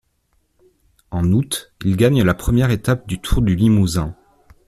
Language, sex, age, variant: French, male, 19-29, Français de métropole